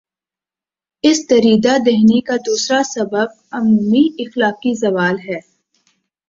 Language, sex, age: Urdu, female, 19-29